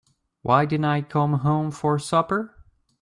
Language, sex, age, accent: English, male, 19-29, Canadian English